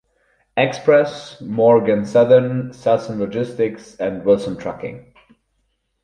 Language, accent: English, German